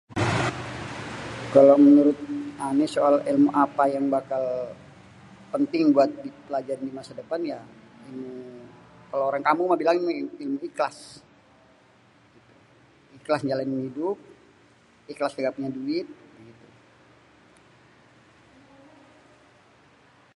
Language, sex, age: Betawi, male, 40-49